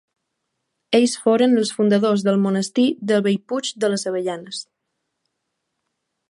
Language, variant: Catalan, Balear